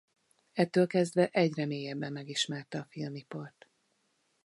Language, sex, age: Hungarian, female, 40-49